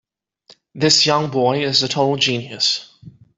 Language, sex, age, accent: English, male, 19-29, United States English